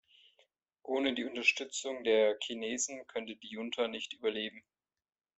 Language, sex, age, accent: German, male, 30-39, Deutschland Deutsch